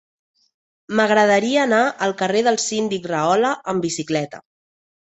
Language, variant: Catalan, Central